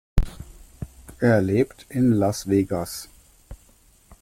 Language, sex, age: German, male, 40-49